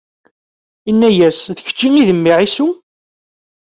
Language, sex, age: Kabyle, male, 19-29